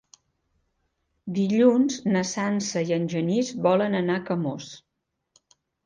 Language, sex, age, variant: Catalan, female, 50-59, Central